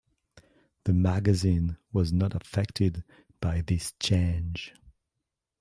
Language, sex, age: English, male, 40-49